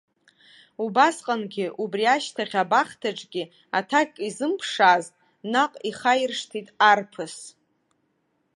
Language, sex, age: Abkhazian, female, 30-39